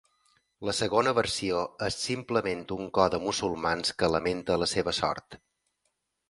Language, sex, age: Catalan, male, 40-49